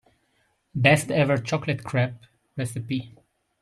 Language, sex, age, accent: English, male, 30-39, United States English